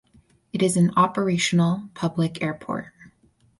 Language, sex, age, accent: English, female, 19-29, United States English